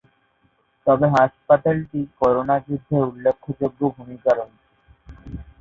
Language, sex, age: Bengali, male, 19-29